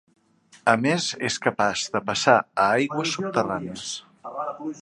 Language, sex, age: Catalan, male, 50-59